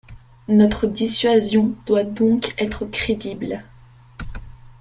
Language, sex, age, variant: French, female, under 19, Français de métropole